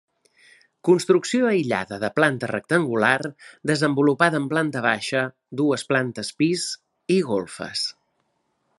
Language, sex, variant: Catalan, male, Central